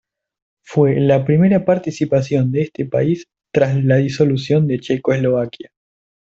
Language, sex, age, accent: Spanish, male, under 19, Rioplatense: Argentina, Uruguay, este de Bolivia, Paraguay